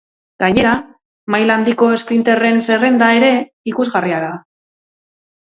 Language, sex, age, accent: Basque, female, 40-49, Mendebalekoa (Araba, Bizkaia, Gipuzkoako mendebaleko herri batzuk)